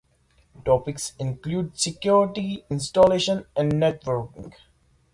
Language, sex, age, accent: English, male, 19-29, United States English